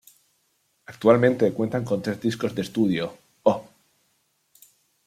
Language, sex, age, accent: Spanish, male, 19-29, España: Sur peninsular (Andalucia, Extremadura, Murcia)